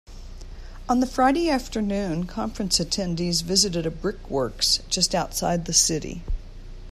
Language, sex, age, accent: English, female, 60-69, United States English